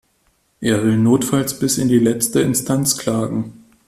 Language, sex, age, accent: German, male, 30-39, Deutschland Deutsch